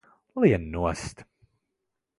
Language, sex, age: Latvian, male, 19-29